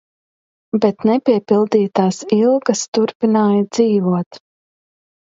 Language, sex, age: Latvian, female, 30-39